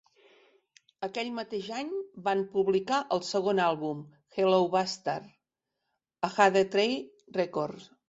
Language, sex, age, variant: Catalan, female, 50-59, Central